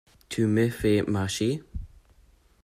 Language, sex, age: French, male, under 19